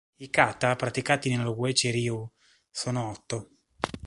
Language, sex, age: Italian, male, 30-39